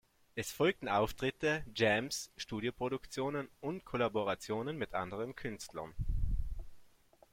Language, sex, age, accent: German, male, 30-39, Österreichisches Deutsch